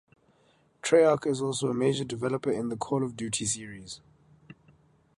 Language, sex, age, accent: English, male, 19-29, Southern African (South Africa, Zimbabwe, Namibia)